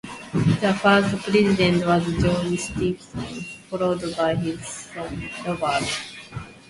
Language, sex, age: English, female, 19-29